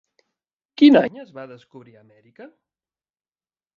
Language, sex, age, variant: Catalan, male, 50-59, Central